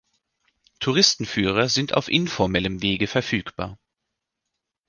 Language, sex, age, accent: German, male, 30-39, Deutschland Deutsch